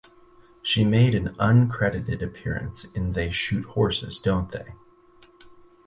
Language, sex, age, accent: English, male, 30-39, United States English